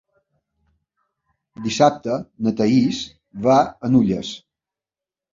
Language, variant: Catalan, Balear